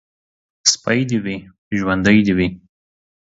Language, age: Pashto, 30-39